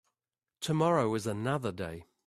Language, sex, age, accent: English, male, 50-59, Australian English